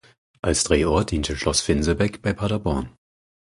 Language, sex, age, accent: German, male, 19-29, Deutschland Deutsch